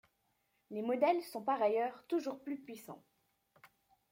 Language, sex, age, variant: French, female, under 19, Français de métropole